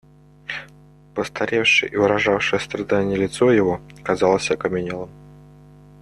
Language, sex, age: Russian, male, 30-39